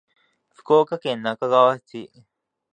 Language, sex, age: Japanese, male, 19-29